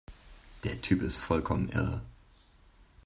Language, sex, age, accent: German, male, 19-29, Deutschland Deutsch